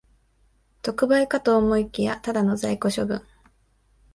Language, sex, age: Japanese, female, 19-29